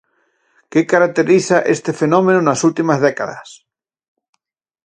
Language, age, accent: Galician, 50-59, Atlántico (seseo e gheada)